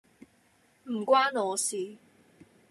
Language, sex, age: Cantonese, female, 19-29